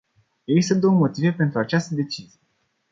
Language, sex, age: Romanian, male, 19-29